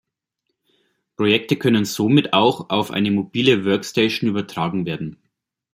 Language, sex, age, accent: German, male, 30-39, Deutschland Deutsch